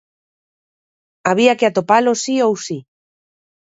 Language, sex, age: Galician, female, 30-39